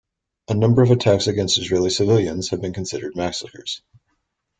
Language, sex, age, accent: English, male, 40-49, United States English